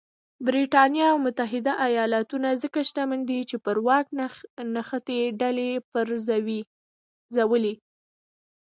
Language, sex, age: Pashto, female, 30-39